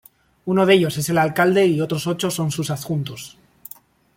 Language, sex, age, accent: Spanish, male, 30-39, España: Norte peninsular (Asturias, Castilla y León, Cantabria, País Vasco, Navarra, Aragón, La Rioja, Guadalajara, Cuenca)